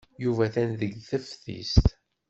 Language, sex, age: Kabyle, male, 50-59